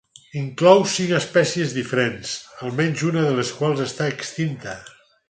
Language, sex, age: Catalan, male, 60-69